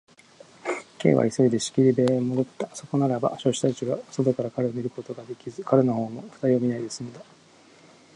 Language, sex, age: Japanese, male, 40-49